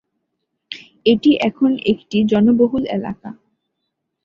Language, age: Bengali, 19-29